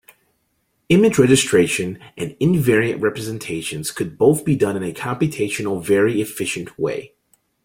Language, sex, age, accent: English, male, 30-39, United States English